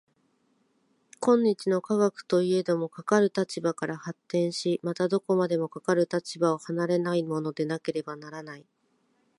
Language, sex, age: Japanese, female, 40-49